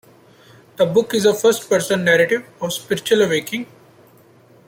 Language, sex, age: English, male, 30-39